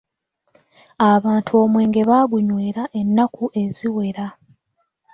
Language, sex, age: Ganda, female, 19-29